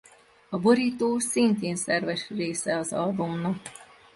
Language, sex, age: Hungarian, female, 50-59